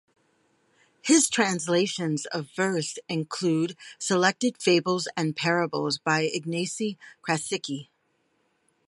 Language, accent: English, United States English